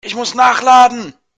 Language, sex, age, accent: German, male, 19-29, Deutschland Deutsch